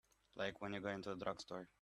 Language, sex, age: English, male, 19-29